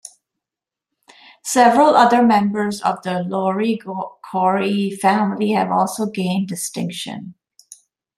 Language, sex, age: English, female, 50-59